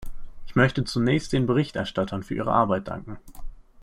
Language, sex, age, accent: German, male, under 19, Deutschland Deutsch